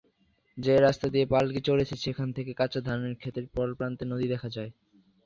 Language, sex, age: Bengali, male, under 19